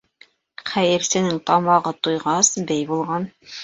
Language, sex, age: Bashkir, female, 40-49